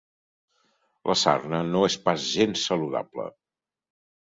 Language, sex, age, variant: Catalan, male, 60-69, Central